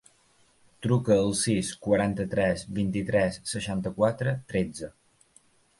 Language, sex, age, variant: Catalan, male, 19-29, Balear